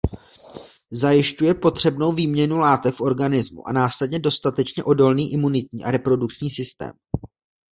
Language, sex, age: Czech, male, 19-29